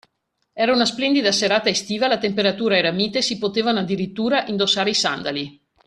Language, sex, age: Italian, female, 50-59